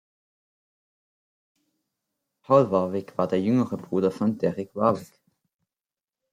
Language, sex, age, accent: German, male, under 19, Deutschland Deutsch